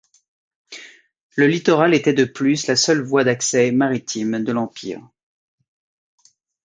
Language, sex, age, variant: French, male, 30-39, Français de métropole